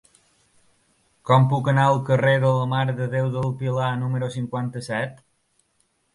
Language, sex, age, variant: Catalan, male, 19-29, Balear